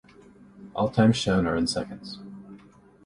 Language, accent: English, United States English